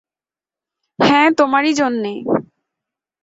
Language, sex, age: Bengali, female, 19-29